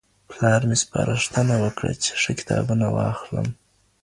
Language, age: Pashto, 19-29